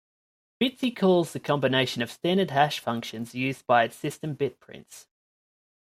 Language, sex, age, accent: English, male, 19-29, Australian English